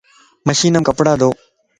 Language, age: Lasi, 19-29